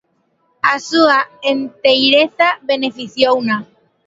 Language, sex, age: Galician, male, 40-49